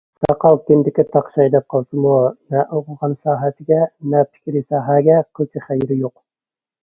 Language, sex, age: Uyghur, male, 30-39